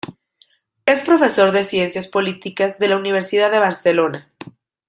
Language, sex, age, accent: Spanish, female, 30-39, México